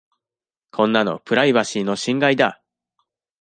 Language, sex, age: Japanese, male, 19-29